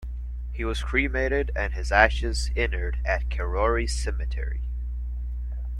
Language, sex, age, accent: English, male, 19-29, United States English